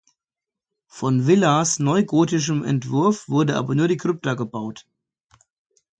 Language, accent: German, Deutschland Deutsch